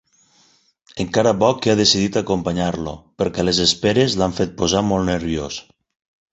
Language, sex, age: Catalan, male, 40-49